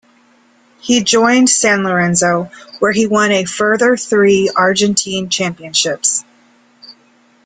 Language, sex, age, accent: English, female, 40-49, United States English